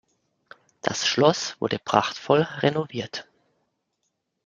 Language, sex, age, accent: German, male, 30-39, Deutschland Deutsch